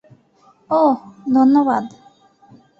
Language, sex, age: Bengali, female, 19-29